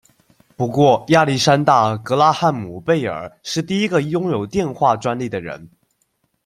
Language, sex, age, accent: Chinese, male, under 19, 出生地：江西省